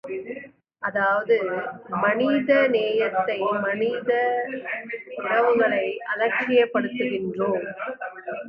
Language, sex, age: Tamil, female, 40-49